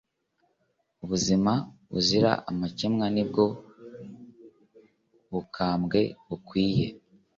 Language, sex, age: Kinyarwanda, male, under 19